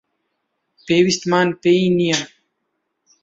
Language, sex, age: Central Kurdish, male, 19-29